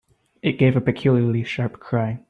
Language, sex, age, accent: English, male, under 19, United States English